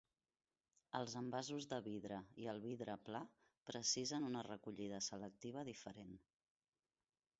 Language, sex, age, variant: Catalan, female, 40-49, Central